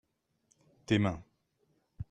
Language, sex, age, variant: French, male, 40-49, Français de métropole